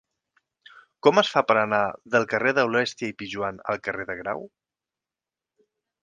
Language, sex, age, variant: Catalan, male, 30-39, Central